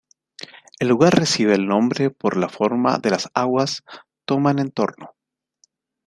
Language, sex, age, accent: Spanish, male, 40-49, Chileno: Chile, Cuyo